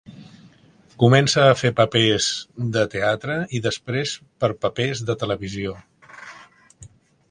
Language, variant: Catalan, Central